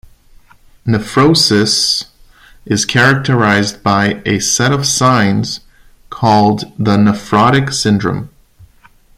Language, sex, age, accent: English, male, 30-39, United States English